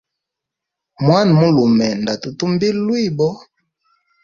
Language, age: Hemba, 19-29